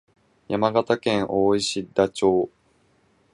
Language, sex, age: Japanese, male, 19-29